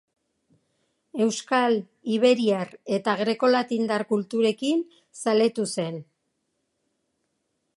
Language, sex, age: Basque, female, 60-69